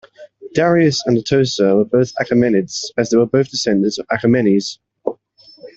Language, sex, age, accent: English, male, 19-29, England English